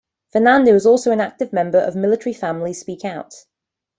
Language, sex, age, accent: English, female, 30-39, England English